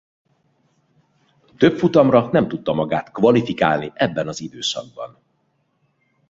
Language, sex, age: Hungarian, male, 40-49